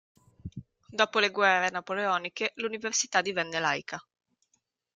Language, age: Italian, 19-29